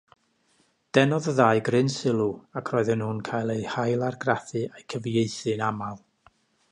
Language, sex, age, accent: Welsh, male, 50-59, Y Deyrnas Unedig Cymraeg